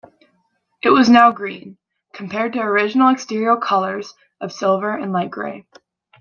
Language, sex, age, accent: English, female, 19-29, United States English